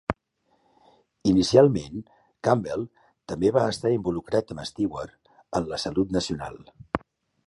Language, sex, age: Catalan, male, 50-59